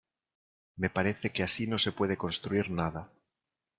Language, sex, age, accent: Spanish, male, 30-39, España: Norte peninsular (Asturias, Castilla y León, Cantabria, País Vasco, Navarra, Aragón, La Rioja, Guadalajara, Cuenca)